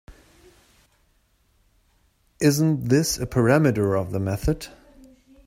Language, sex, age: English, male, 40-49